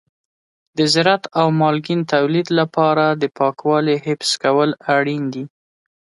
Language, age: Pashto, 30-39